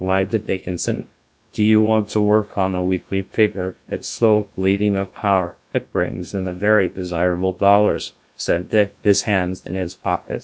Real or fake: fake